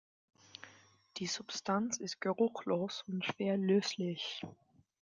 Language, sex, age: German, female, 19-29